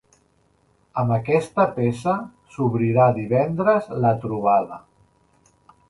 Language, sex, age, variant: Catalan, male, 50-59, Central